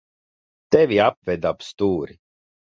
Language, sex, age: Latvian, male, 30-39